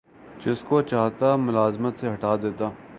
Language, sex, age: Urdu, male, 19-29